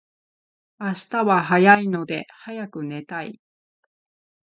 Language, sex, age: Japanese, female, 40-49